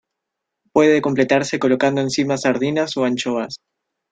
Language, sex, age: Spanish, male, 19-29